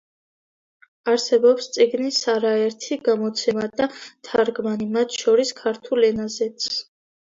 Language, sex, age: Georgian, female, under 19